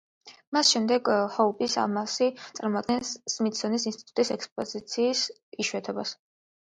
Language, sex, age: Georgian, female, 19-29